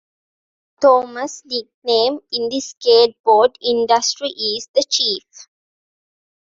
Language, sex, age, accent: English, female, 19-29, India and South Asia (India, Pakistan, Sri Lanka)